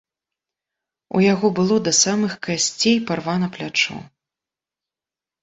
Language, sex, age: Belarusian, female, 30-39